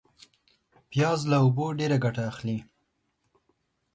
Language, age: Pashto, 19-29